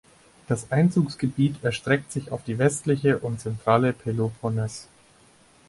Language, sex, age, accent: German, male, 19-29, Deutschland Deutsch